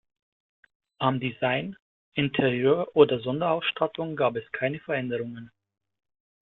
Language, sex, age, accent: German, male, 40-49, Deutschland Deutsch